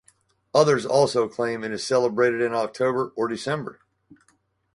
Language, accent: English, United States English